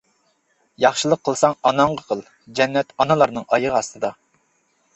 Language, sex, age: Uyghur, male, 40-49